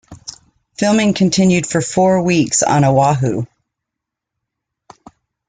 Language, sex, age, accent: English, female, 50-59, United States English